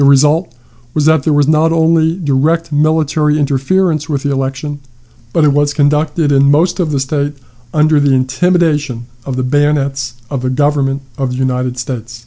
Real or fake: real